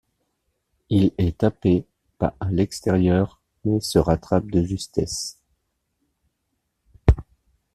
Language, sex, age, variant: French, male, 50-59, Français de métropole